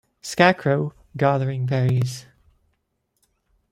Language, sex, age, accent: English, male, 19-29, England English